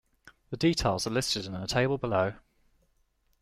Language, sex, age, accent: English, male, 19-29, England English